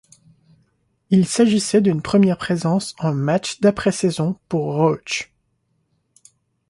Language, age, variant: French, 19-29, Français de métropole